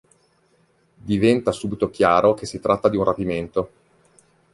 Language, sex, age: Italian, male, 30-39